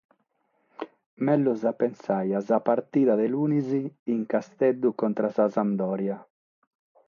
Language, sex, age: Sardinian, male, 30-39